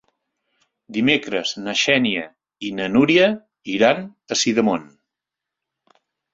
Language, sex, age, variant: Catalan, male, 60-69, Central